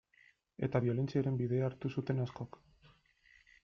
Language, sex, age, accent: Basque, male, 19-29, Erdialdekoa edo Nafarra (Gipuzkoa, Nafarroa)